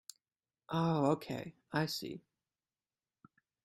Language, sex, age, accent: English, male, 19-29, United States English